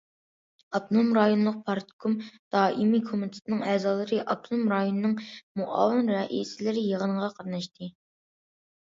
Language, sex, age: Uyghur, female, under 19